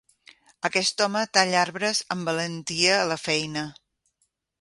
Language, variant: Catalan, Central